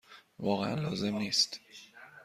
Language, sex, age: Persian, male, 30-39